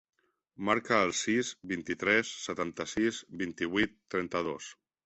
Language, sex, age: Catalan, male, 30-39